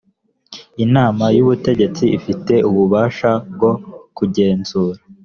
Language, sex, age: Kinyarwanda, male, under 19